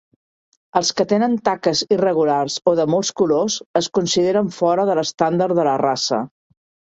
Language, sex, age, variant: Catalan, female, 50-59, Central